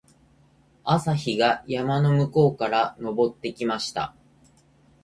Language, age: Japanese, 30-39